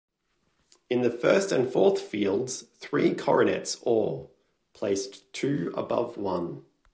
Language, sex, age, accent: English, male, 30-39, Australian English